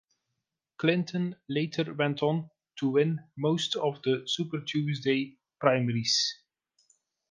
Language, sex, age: English, male, 40-49